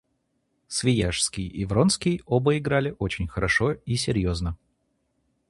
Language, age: Russian, 30-39